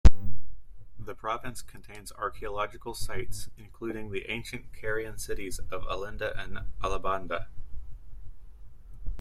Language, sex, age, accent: English, male, 19-29, United States English